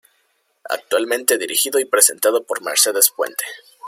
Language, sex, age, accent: Spanish, male, under 19, España: Centro-Sur peninsular (Madrid, Toledo, Castilla-La Mancha)